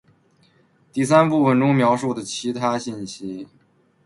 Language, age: Chinese, 30-39